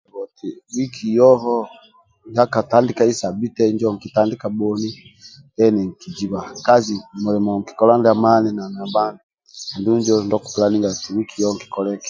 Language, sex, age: Amba (Uganda), male, 40-49